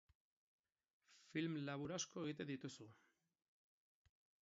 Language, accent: Basque, Erdialdekoa edo Nafarra (Gipuzkoa, Nafarroa)